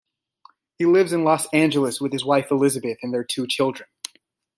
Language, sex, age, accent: English, male, 19-29, United States English